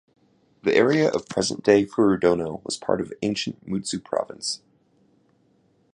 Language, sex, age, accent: English, male, 19-29, United States English